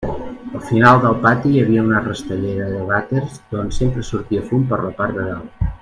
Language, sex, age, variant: Catalan, male, 50-59, Central